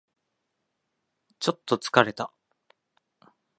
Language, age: Japanese, 40-49